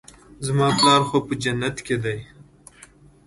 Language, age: Pashto, 19-29